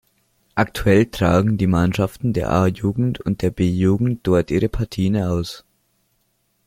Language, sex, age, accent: German, male, 90+, Österreichisches Deutsch